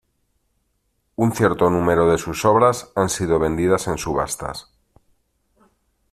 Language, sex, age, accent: Spanish, male, 40-49, España: Centro-Sur peninsular (Madrid, Toledo, Castilla-La Mancha)